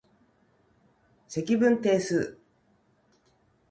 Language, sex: Japanese, female